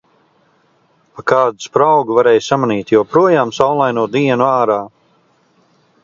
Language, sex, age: Latvian, male, 50-59